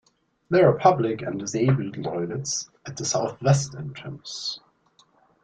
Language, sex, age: English, male, 19-29